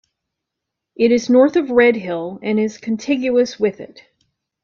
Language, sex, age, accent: English, female, 50-59, United States English